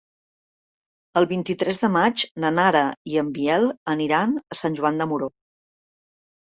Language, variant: Catalan, Central